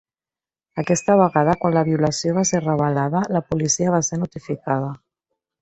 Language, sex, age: Catalan, female, 40-49